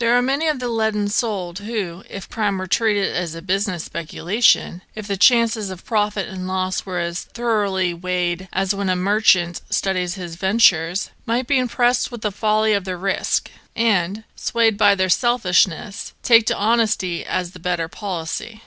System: none